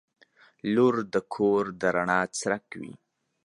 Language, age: Pashto, under 19